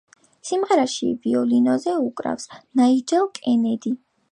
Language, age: Georgian, under 19